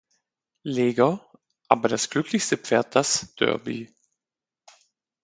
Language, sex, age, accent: German, male, 40-49, Deutschland Deutsch